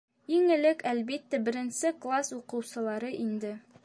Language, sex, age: Bashkir, female, under 19